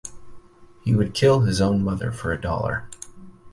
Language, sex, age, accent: English, male, 30-39, United States English